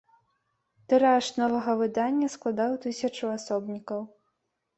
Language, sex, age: Belarusian, female, 19-29